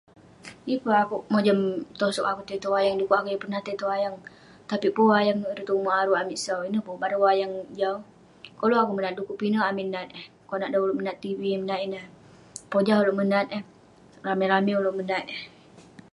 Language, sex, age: Western Penan, female, under 19